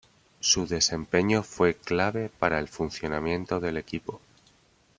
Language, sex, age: Spanish, male, 40-49